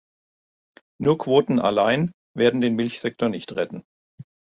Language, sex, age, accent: German, male, 40-49, Deutschland Deutsch